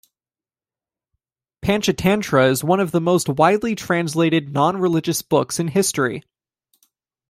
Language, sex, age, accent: English, male, 19-29, United States English